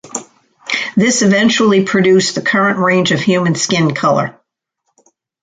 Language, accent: English, United States English